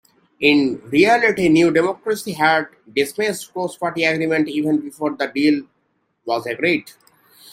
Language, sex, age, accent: English, male, 19-29, United States English